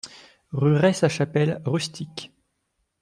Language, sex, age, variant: French, male, 19-29, Français de métropole